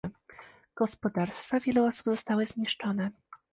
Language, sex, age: Polish, female, 19-29